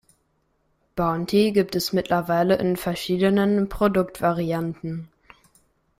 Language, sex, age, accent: German, male, under 19, Deutschland Deutsch